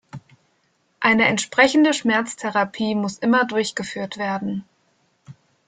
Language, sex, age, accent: German, female, 19-29, Deutschland Deutsch